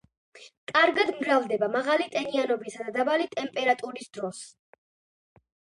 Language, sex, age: Georgian, female, under 19